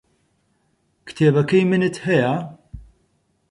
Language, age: Central Kurdish, 30-39